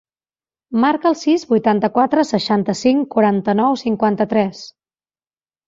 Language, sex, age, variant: Catalan, female, 40-49, Central